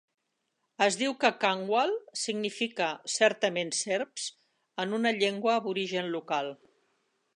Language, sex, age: Catalan, female, 60-69